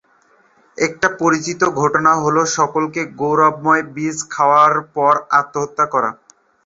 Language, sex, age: Bengali, male, 19-29